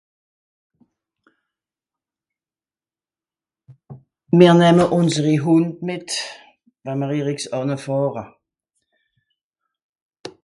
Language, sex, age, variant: Swiss German, female, 60-69, Nordniederàlemmànisch (Rishoffe, Zàwere, Bùsswìller, Hawenau, Brüemt, Stroossbùri, Molse, Dàmbàch, Schlettstàtt, Pfàlzbùri usw.)